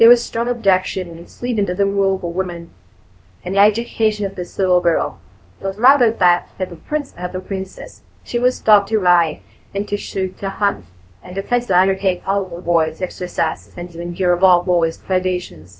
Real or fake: fake